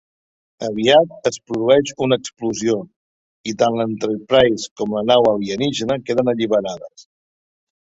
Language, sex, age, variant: Catalan, male, 60-69, Central